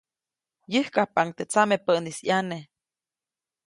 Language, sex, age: Copainalá Zoque, female, 19-29